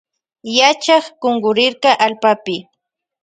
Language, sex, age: Loja Highland Quichua, female, 19-29